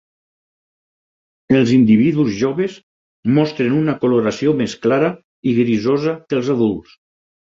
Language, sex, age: Catalan, male, 50-59